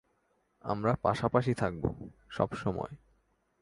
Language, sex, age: Bengali, male, 19-29